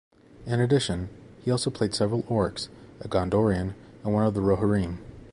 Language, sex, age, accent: English, male, 30-39, United States English